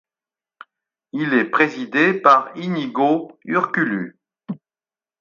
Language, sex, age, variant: French, male, 60-69, Français de métropole